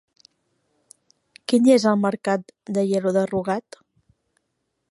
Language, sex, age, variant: Catalan, female, 30-39, Central